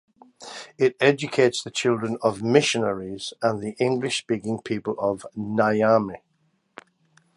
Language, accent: English, England English